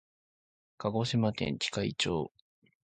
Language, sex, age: Japanese, male, 19-29